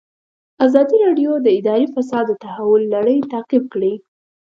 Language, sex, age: Pashto, female, under 19